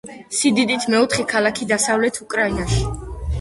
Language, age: Georgian, under 19